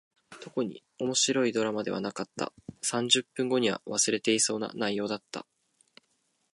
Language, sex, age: Japanese, male, 19-29